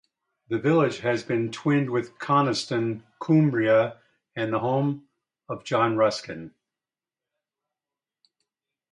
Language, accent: English, United States English